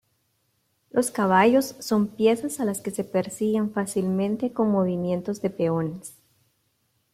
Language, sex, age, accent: Spanish, female, 30-39, América central